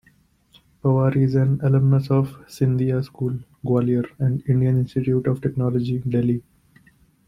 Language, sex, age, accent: English, male, 19-29, India and South Asia (India, Pakistan, Sri Lanka)